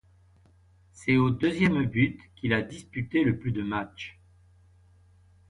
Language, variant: French, Français de métropole